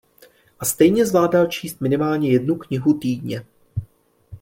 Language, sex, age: Czech, male, 30-39